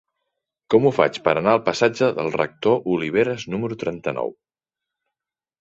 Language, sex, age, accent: Catalan, male, 30-39, central; nord-occidental; septentrional